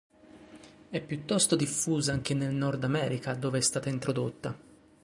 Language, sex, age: Italian, male, 40-49